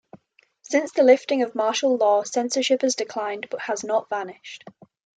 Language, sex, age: English, female, 19-29